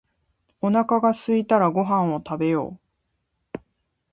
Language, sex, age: Japanese, female, 40-49